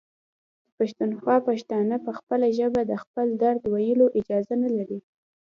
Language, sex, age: Pashto, female, under 19